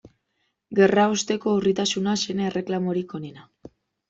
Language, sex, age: Basque, female, 19-29